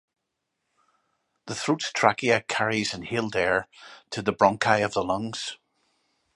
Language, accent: English, Irish English